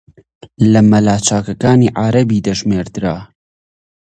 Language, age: Central Kurdish, 19-29